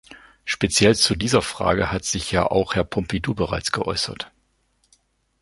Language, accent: German, Deutschland Deutsch